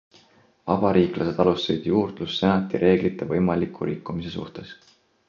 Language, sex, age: Estonian, male, 19-29